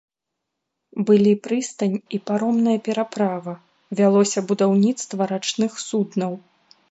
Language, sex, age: Belarusian, female, 30-39